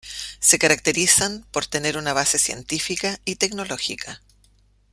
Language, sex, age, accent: Spanish, female, 50-59, Chileno: Chile, Cuyo